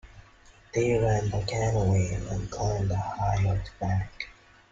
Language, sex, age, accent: English, male, under 19, India and South Asia (India, Pakistan, Sri Lanka)